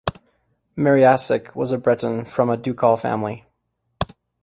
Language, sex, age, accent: English, male, 19-29, United States English